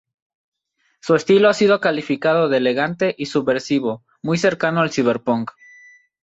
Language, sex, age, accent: Spanish, male, 19-29, México